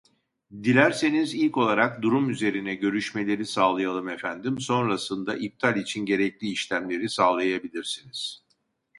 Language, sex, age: Turkish, male, 60-69